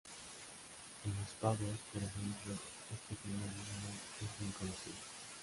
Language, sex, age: Spanish, male, 19-29